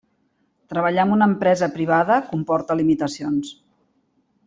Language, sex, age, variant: Catalan, female, 50-59, Central